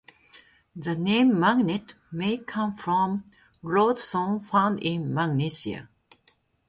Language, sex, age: English, female, 50-59